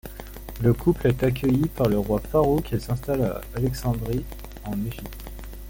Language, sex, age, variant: French, male, 19-29, Français de métropole